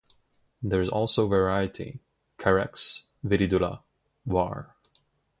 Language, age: English, 19-29